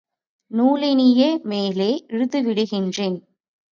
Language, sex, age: Tamil, female, 19-29